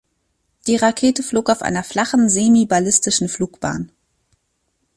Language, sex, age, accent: German, female, 30-39, Deutschland Deutsch